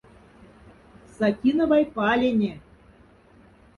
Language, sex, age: Moksha, female, 40-49